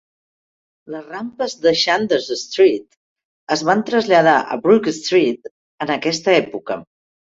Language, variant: Catalan, Septentrional